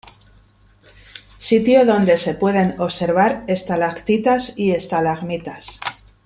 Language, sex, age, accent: Spanish, female, 50-59, España: Centro-Sur peninsular (Madrid, Toledo, Castilla-La Mancha)